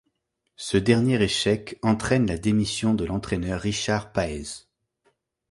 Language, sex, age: French, male, 30-39